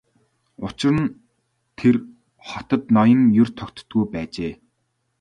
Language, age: Mongolian, 19-29